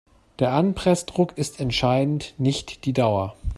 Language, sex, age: German, male, 40-49